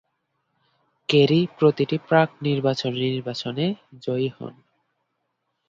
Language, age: Bengali, 19-29